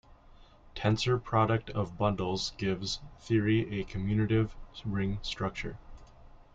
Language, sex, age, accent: English, male, 30-39, United States English